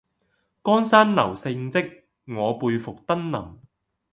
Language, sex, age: Cantonese, male, 30-39